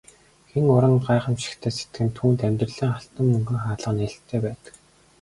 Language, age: Mongolian, 19-29